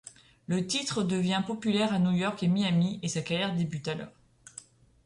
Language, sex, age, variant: French, female, 30-39, Français de métropole